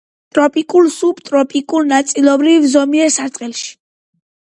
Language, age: Georgian, 19-29